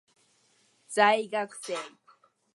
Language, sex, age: Japanese, female, 19-29